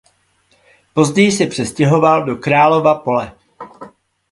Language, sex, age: Czech, male, 40-49